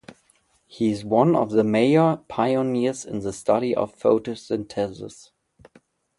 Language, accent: English, German